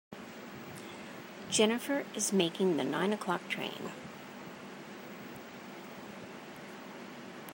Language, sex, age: English, female, 60-69